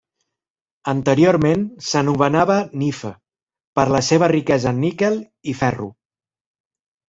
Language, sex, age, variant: Catalan, male, 40-49, Central